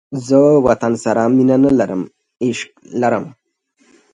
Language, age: Pashto, 19-29